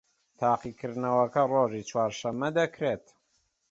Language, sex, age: Central Kurdish, male, 30-39